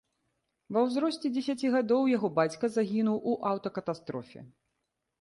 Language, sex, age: Belarusian, female, 30-39